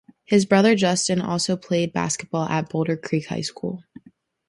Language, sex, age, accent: English, female, under 19, United States English